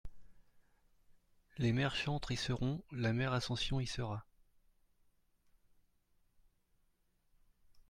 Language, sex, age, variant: French, male, 40-49, Français de métropole